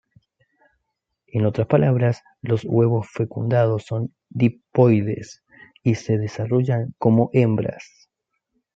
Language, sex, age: Spanish, male, 19-29